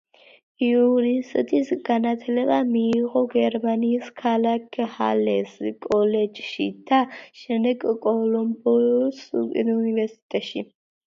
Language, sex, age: Georgian, female, under 19